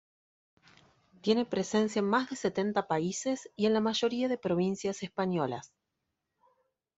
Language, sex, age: Spanish, female, 30-39